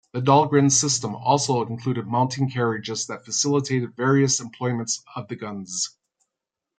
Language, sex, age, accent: English, male, 60-69, Canadian English